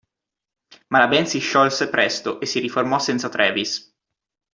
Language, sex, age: Italian, male, 19-29